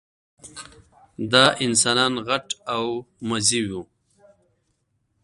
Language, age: Pashto, 30-39